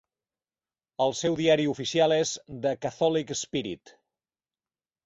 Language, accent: Catalan, nord-oriental